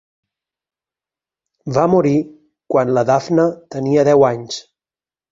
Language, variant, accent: Catalan, Balear, mallorquí